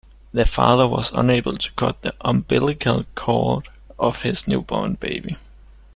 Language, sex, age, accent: English, male, 19-29, United States English